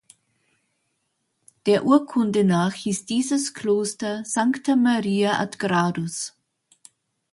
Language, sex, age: German, female, 60-69